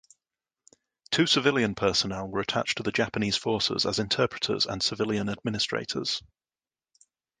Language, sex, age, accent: English, male, 30-39, England English